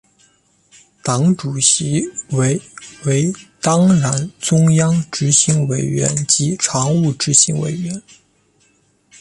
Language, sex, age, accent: Chinese, male, 19-29, 出生地：湖北省